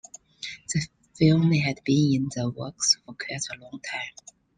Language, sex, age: English, female, 30-39